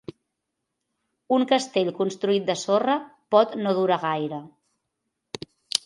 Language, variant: Catalan, Central